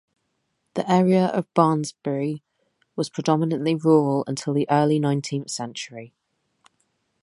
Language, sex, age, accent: English, female, 30-39, England English